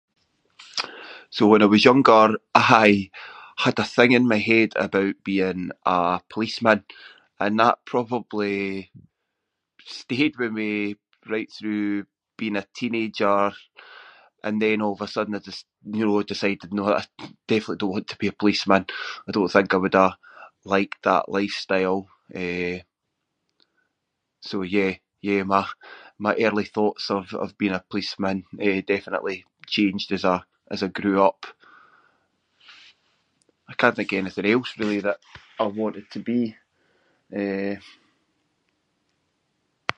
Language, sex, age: Scots, male, 40-49